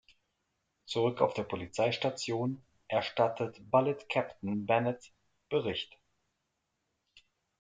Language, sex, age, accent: German, male, 40-49, Deutschland Deutsch